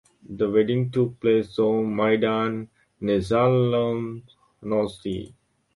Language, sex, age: English, male, 19-29